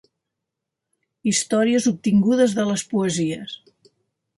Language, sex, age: Catalan, female, 70-79